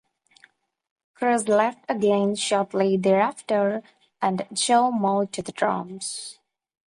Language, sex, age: English, female, 19-29